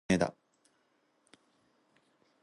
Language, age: Japanese, under 19